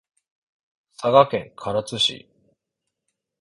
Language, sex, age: Japanese, male, 40-49